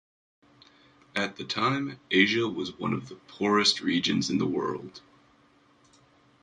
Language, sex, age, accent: English, male, 19-29, United States English